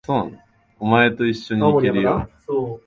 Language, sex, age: Japanese, male, 19-29